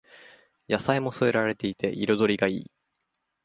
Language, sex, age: Japanese, male, 30-39